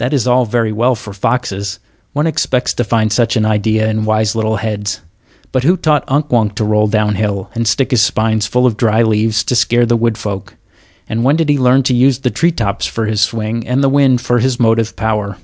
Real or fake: real